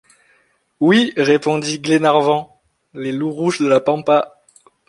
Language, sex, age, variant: French, male, 19-29, Français de métropole